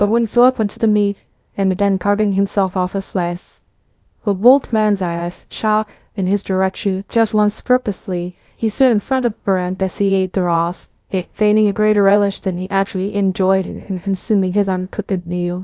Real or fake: fake